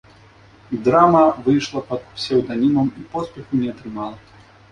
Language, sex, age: Belarusian, male, 19-29